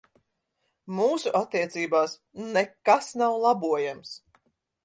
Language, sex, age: Latvian, female, 40-49